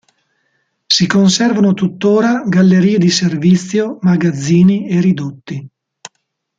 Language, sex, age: Italian, male, 60-69